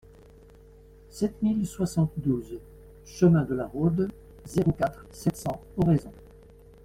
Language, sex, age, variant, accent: French, male, 60-69, Français d'Europe, Français de Belgique